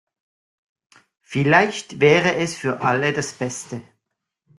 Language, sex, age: German, male, 40-49